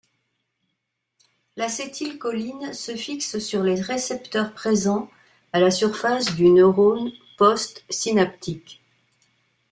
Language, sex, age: French, female, 60-69